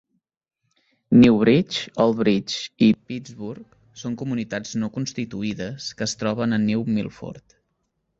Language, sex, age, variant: Catalan, male, 19-29, Central